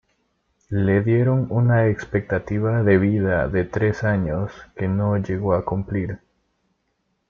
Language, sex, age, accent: Spanish, male, 19-29, América central